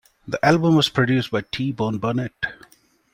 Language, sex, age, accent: English, male, 30-39, India and South Asia (India, Pakistan, Sri Lanka)